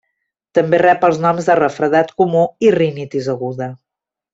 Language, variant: Catalan, Central